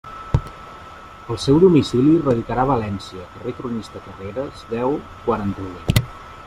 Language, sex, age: Catalan, male, 19-29